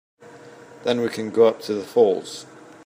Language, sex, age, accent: English, male, 30-39, England English